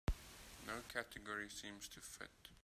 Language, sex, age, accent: English, male, 19-29, Southern African (South Africa, Zimbabwe, Namibia)